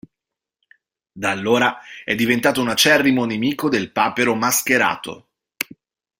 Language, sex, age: Italian, male, 30-39